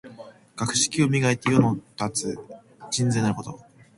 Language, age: Japanese, 19-29